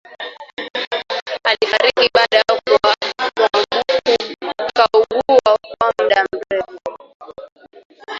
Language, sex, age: Swahili, female, 19-29